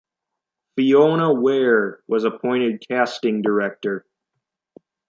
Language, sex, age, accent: English, male, under 19, United States English